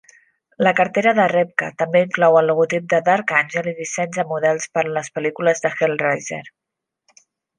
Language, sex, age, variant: Catalan, female, 30-39, Central